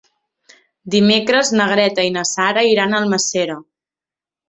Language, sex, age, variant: Catalan, female, 19-29, Central